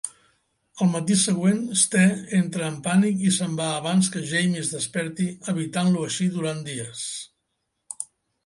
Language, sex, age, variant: Catalan, male, 70-79, Central